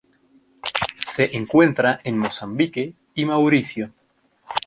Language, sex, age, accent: Spanish, male, 19-29, México